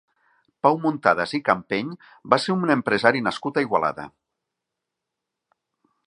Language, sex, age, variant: Catalan, male, 40-49, Nord-Occidental